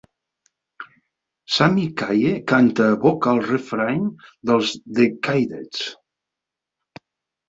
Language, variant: Catalan, Central